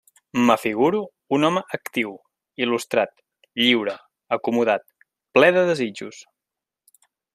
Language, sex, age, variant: Catalan, male, 30-39, Nord-Occidental